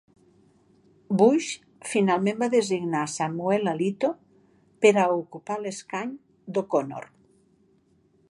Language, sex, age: Catalan, female, 60-69